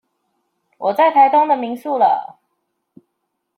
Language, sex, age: Chinese, female, 19-29